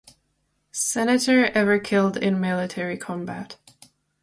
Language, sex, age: English, female, 19-29